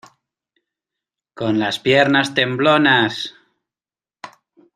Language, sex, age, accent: Spanish, male, 30-39, España: Norte peninsular (Asturias, Castilla y León, Cantabria, País Vasco, Navarra, Aragón, La Rioja, Guadalajara, Cuenca)